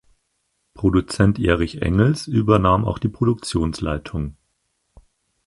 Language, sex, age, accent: German, male, 19-29, Deutschland Deutsch